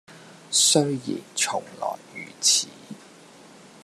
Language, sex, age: Cantonese, male, 30-39